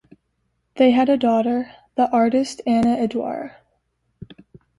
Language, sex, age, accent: English, female, 19-29, United States English